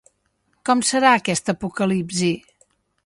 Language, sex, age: Catalan, female, 50-59